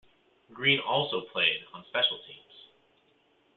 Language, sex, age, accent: English, male, 19-29, United States English